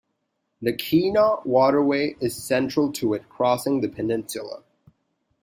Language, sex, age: English, male, 19-29